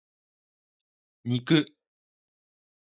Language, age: Japanese, 19-29